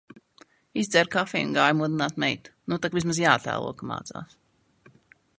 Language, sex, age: Latvian, female, 19-29